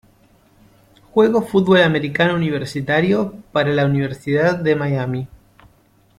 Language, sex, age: Spanish, male, 30-39